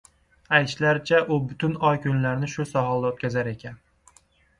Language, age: Uzbek, 19-29